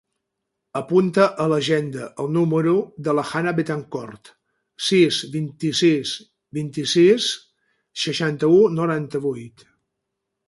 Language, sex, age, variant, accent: Catalan, male, 50-59, Balear, menorquí